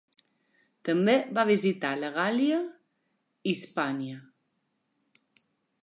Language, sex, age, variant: Catalan, female, 40-49, Balear